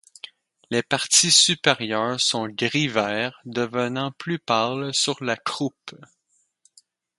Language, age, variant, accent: French, 19-29, Français d'Amérique du Nord, Français du Canada